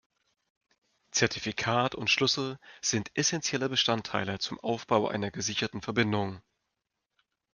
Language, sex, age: German, male, 40-49